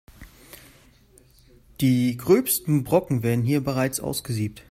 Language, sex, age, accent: German, male, 30-39, Deutschland Deutsch